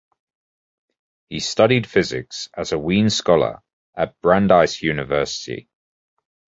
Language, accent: English, England English